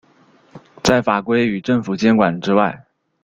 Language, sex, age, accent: Chinese, male, 19-29, 出生地：江西省